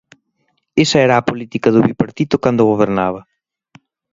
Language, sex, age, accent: Galician, male, 30-39, Normativo (estándar)